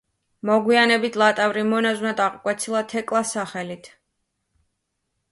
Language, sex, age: Georgian, female, 19-29